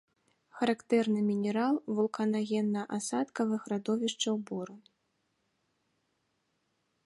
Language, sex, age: Belarusian, female, 19-29